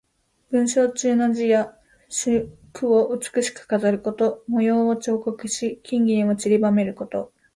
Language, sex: Japanese, female